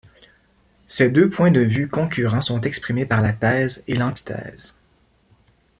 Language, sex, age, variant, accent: French, male, 40-49, Français d'Amérique du Nord, Français du Canada